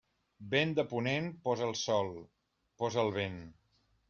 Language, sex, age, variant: Catalan, male, 50-59, Central